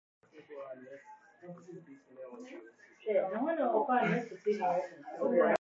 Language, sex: English, female